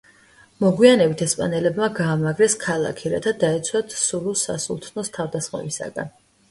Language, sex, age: Georgian, female, 19-29